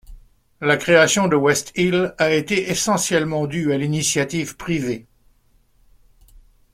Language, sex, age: French, male, 60-69